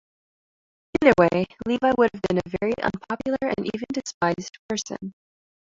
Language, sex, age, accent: English, female, 19-29, United States English